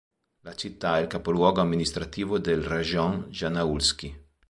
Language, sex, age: Italian, male, 40-49